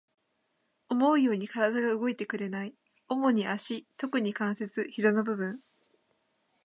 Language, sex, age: Japanese, female, 19-29